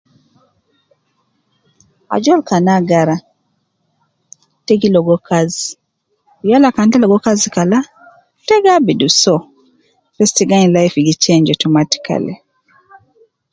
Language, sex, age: Nubi, female, 30-39